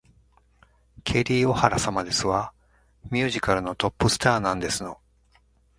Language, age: Japanese, 50-59